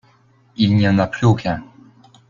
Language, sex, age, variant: French, male, 19-29, Français de métropole